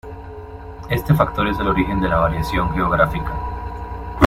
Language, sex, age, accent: Spanish, male, 30-39, Andino-Pacífico: Colombia, Perú, Ecuador, oeste de Bolivia y Venezuela andina